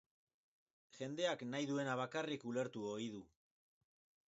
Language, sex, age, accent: Basque, male, 60-69, Mendebalekoa (Araba, Bizkaia, Gipuzkoako mendebaleko herri batzuk)